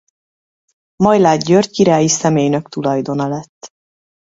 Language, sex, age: Hungarian, female, 30-39